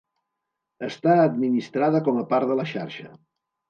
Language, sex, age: Catalan, male, 80-89